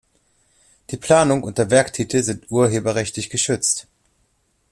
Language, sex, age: German, male, 30-39